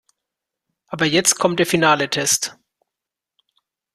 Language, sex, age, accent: German, male, 30-39, Deutschland Deutsch